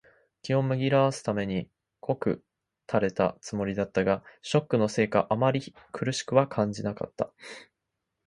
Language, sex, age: Japanese, male, under 19